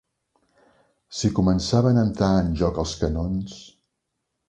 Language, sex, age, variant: Catalan, male, 50-59, Central